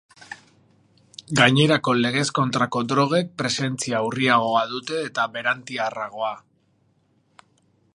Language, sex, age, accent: Basque, male, 30-39, Mendebalekoa (Araba, Bizkaia, Gipuzkoako mendebaleko herri batzuk)